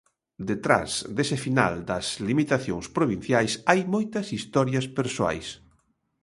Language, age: Galician, 50-59